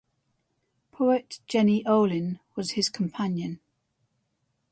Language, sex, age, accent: English, female, 60-69, England English